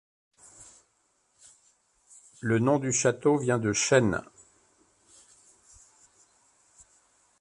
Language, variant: French, Français de métropole